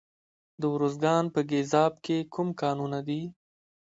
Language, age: Pashto, 30-39